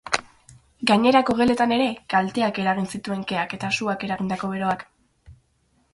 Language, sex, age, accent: Basque, female, under 19, Mendebalekoa (Araba, Bizkaia, Gipuzkoako mendebaleko herri batzuk)